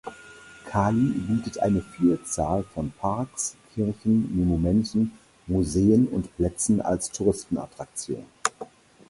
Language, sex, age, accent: German, male, 60-69, Deutschland Deutsch